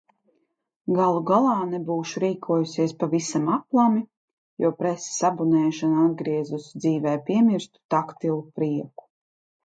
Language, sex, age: Latvian, female, 30-39